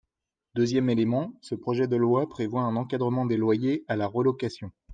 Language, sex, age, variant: French, male, 30-39, Français de métropole